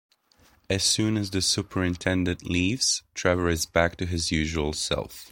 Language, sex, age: English, male, 19-29